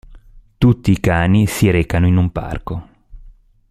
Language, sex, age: Italian, male, 40-49